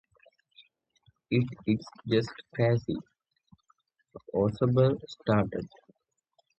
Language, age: English, 19-29